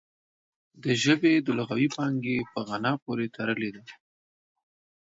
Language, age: Pashto, 19-29